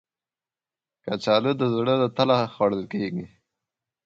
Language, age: Pashto, under 19